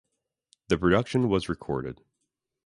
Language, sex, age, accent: English, male, 19-29, United States English